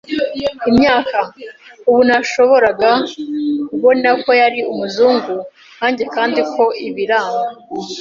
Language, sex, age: Kinyarwanda, female, 19-29